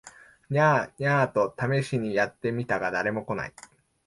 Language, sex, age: Japanese, male, 19-29